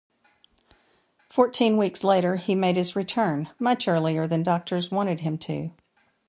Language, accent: English, United States English